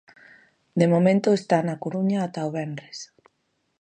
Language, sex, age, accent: Galician, female, 40-49, Normativo (estándar)